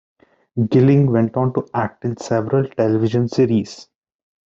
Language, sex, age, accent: English, male, 19-29, India and South Asia (India, Pakistan, Sri Lanka)